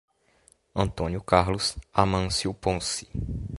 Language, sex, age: Portuguese, male, under 19